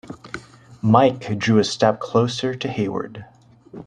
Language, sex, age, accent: English, male, 19-29, United States English